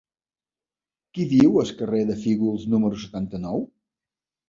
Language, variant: Catalan, Balear